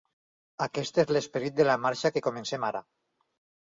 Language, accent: Catalan, valencià